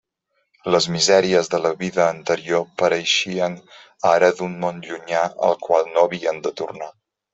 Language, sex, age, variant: Catalan, male, 50-59, Central